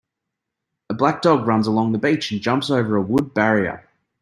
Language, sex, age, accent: English, male, 30-39, Australian English